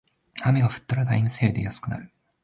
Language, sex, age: Japanese, male, 19-29